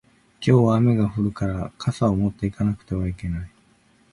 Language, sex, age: Japanese, male, 60-69